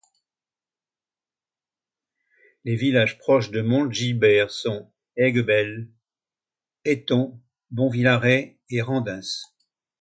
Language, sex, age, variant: French, male, 80-89, Français de métropole